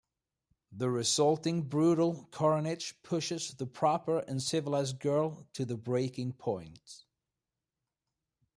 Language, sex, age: English, male, 30-39